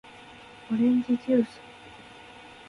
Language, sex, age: Japanese, female, 19-29